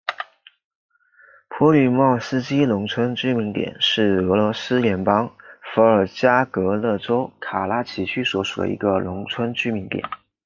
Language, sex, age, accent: Chinese, male, 19-29, 出生地：湖北省